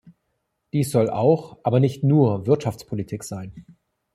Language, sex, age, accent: German, male, 40-49, Deutschland Deutsch